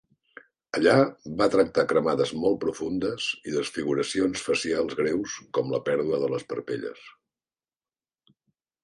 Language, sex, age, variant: Catalan, male, 50-59, Central